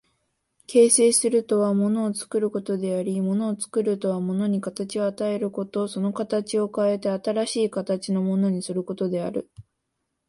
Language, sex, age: Japanese, female, 19-29